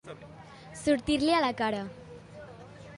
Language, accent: Catalan, valencià